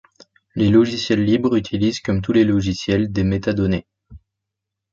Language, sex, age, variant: French, male, 19-29, Français de métropole